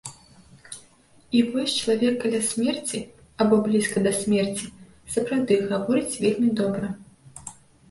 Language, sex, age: Belarusian, female, 19-29